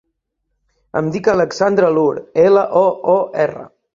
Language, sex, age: Catalan, male, 30-39